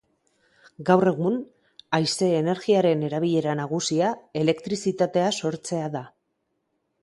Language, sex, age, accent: Basque, female, 40-49, Mendebalekoa (Araba, Bizkaia, Gipuzkoako mendebaleko herri batzuk)